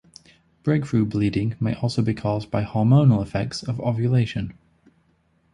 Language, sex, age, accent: English, male, 19-29, England English